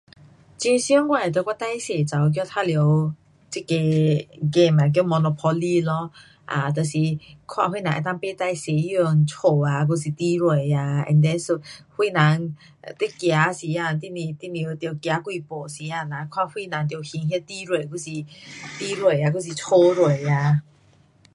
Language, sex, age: Pu-Xian Chinese, female, 40-49